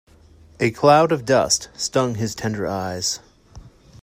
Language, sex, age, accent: English, male, 19-29, United States English